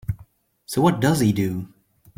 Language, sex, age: English, male, 30-39